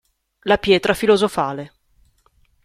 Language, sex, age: Italian, female, 30-39